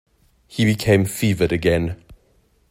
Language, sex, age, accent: English, male, 30-39, Southern African (South Africa, Zimbabwe, Namibia)